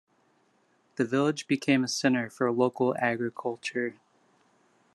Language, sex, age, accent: English, male, 19-29, United States English